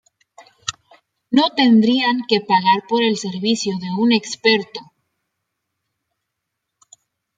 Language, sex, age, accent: Spanish, female, 19-29, México